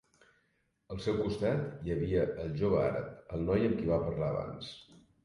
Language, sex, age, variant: Catalan, male, 50-59, Septentrional